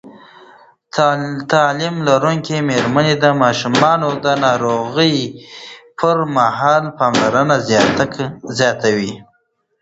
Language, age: Pashto, 19-29